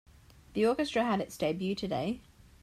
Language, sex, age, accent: English, female, 19-29, Australian English